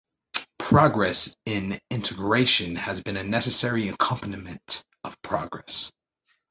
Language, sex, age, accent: English, male, 19-29, United States English